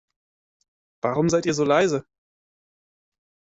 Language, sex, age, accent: German, male, 19-29, Deutschland Deutsch